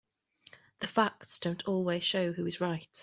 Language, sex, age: English, female, 30-39